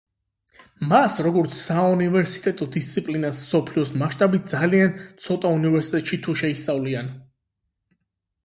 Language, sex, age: Georgian, male, 30-39